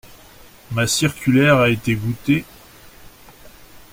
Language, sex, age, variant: French, male, 40-49, Français de métropole